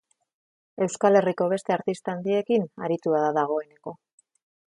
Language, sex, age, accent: Basque, female, 40-49, Mendebalekoa (Araba, Bizkaia, Gipuzkoako mendebaleko herri batzuk)